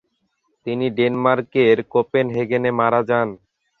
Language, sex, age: Bengali, male, 19-29